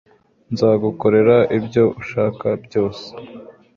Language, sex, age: Kinyarwanda, male, under 19